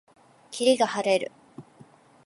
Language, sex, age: Japanese, female, 30-39